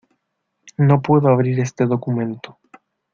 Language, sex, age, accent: Spanish, male, 19-29, Chileno: Chile, Cuyo